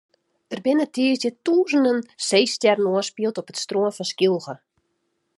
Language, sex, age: Western Frisian, female, 30-39